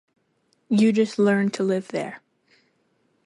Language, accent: English, United States English